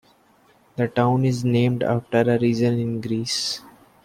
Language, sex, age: English, male, 19-29